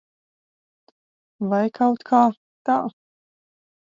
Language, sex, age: Latvian, female, 40-49